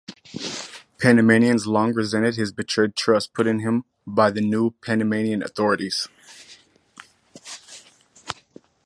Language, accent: English, United States English